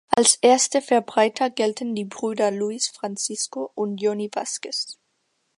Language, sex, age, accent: German, female, under 19, Deutschland Deutsch